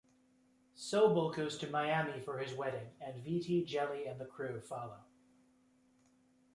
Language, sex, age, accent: English, male, 19-29, United States English